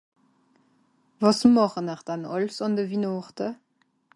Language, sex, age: Swiss German, female, 19-29